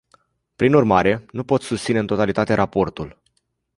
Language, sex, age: Romanian, male, 19-29